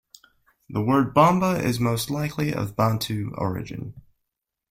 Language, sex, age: English, male, 19-29